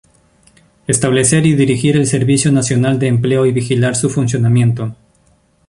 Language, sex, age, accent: Spanish, male, 19-29, Andino-Pacífico: Colombia, Perú, Ecuador, oeste de Bolivia y Venezuela andina